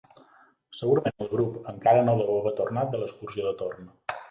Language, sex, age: Catalan, male, 30-39